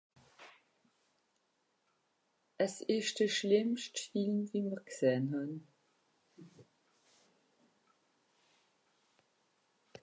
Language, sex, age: Swiss German, female, 50-59